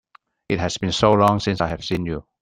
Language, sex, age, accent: English, male, 40-49, Hong Kong English